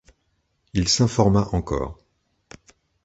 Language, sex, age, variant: French, male, 50-59, Français de métropole